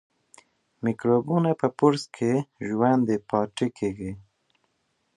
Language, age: Pashto, 19-29